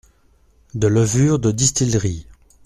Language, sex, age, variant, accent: French, male, 40-49, Français d'Europe, Français de Belgique